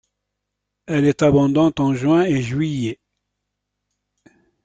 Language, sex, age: French, male, 60-69